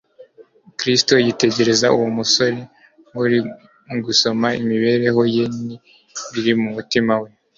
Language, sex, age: Kinyarwanda, male, 19-29